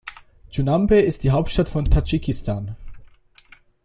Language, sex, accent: German, male, Schweizerdeutsch